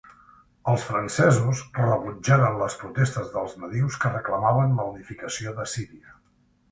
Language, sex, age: Catalan, male, 50-59